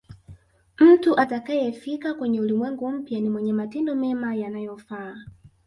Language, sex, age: Swahili, female, 19-29